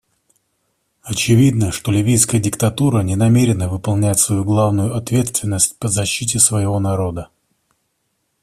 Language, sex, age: Russian, male, 30-39